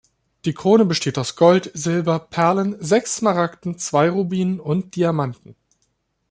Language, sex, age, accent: German, male, 30-39, Deutschland Deutsch